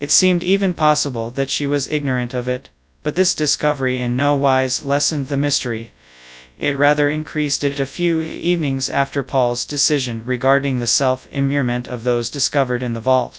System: TTS, FastPitch